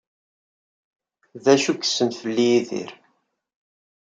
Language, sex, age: Kabyle, male, 30-39